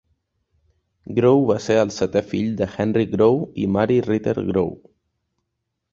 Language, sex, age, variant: Catalan, male, 19-29, Central